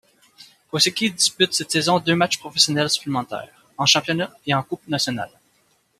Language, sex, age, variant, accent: French, male, 30-39, Français d'Amérique du Nord, Français du Canada